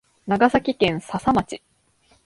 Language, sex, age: Japanese, female, 19-29